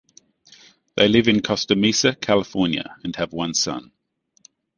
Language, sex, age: English, male, 40-49